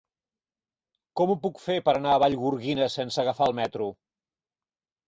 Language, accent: Catalan, nord-oriental